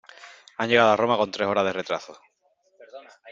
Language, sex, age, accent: Spanish, male, 19-29, España: Sur peninsular (Andalucia, Extremadura, Murcia)